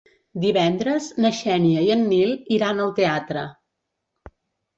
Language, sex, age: Catalan, female, 50-59